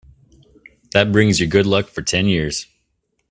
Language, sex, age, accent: English, male, 30-39, United States English